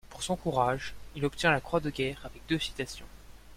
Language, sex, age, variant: French, male, 19-29, Français de métropole